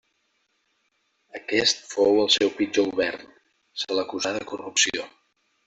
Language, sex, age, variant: Catalan, male, 40-49, Central